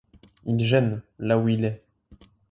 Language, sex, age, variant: French, male, 19-29, Français de métropole